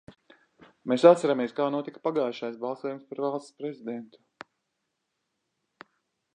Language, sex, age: Latvian, male, 40-49